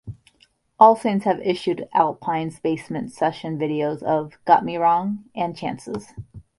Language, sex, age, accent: English, female, 19-29, United States English